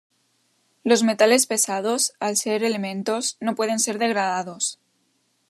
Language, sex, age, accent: Spanish, female, under 19, España: Norte peninsular (Asturias, Castilla y León, Cantabria, País Vasco, Navarra, Aragón, La Rioja, Guadalajara, Cuenca)